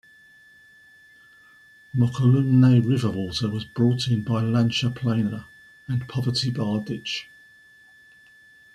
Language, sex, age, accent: English, male, 50-59, England English